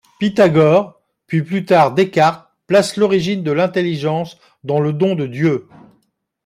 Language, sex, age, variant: French, male, 50-59, Français de métropole